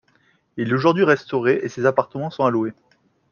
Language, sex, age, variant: French, male, 30-39, Français de métropole